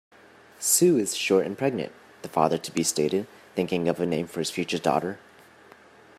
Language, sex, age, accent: English, male, 19-29, United States English